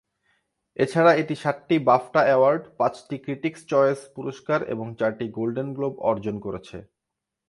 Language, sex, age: Bengali, male, 19-29